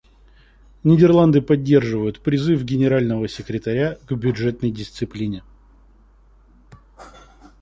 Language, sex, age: Russian, male, 19-29